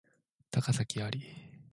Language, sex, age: Japanese, male, 19-29